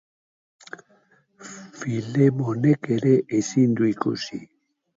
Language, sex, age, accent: Basque, male, 60-69, Mendebalekoa (Araba, Bizkaia, Gipuzkoako mendebaleko herri batzuk)